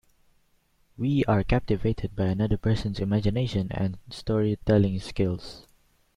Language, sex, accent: English, male, Singaporean English